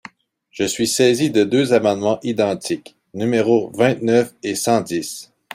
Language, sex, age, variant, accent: French, male, 40-49, Français d'Amérique du Nord, Français du Canada